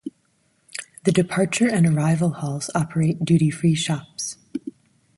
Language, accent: English, United States English